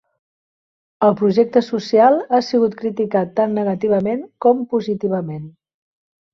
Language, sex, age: Catalan, female, 50-59